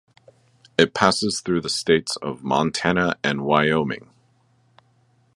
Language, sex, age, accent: English, male, 30-39, United States English